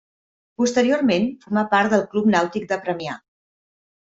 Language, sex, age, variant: Catalan, female, 50-59, Central